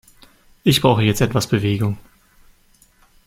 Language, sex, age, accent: German, male, 19-29, Deutschland Deutsch